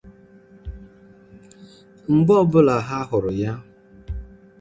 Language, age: Igbo, 30-39